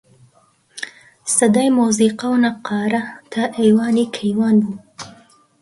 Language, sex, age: Central Kurdish, female, 19-29